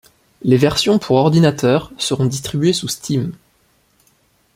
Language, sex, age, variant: French, male, 19-29, Français de métropole